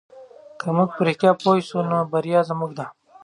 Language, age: Pashto, 19-29